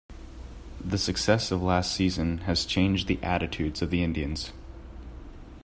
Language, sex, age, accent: English, male, 19-29, United States English